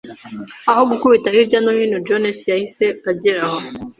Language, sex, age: Kinyarwanda, female, 19-29